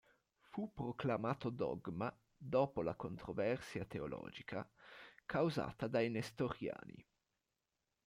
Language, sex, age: Italian, male, 19-29